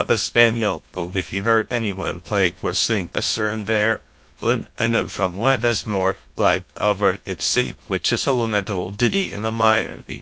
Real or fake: fake